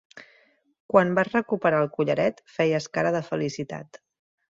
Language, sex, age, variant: Catalan, female, 30-39, Central